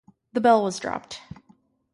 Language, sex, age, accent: English, female, 19-29, United States English